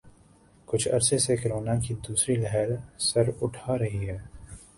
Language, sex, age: Urdu, male, 19-29